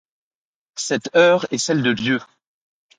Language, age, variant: French, under 19, Français de métropole